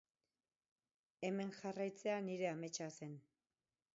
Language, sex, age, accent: Basque, female, 40-49, Erdialdekoa edo Nafarra (Gipuzkoa, Nafarroa)